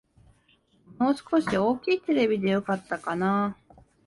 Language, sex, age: Japanese, female, 19-29